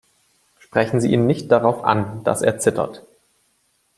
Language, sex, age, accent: German, male, 19-29, Deutschland Deutsch